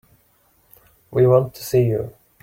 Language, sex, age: English, male, 30-39